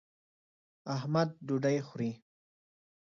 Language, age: Pashto, 30-39